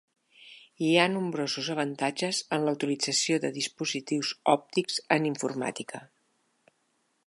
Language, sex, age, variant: Catalan, female, 60-69, Central